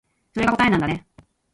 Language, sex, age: Japanese, female, 40-49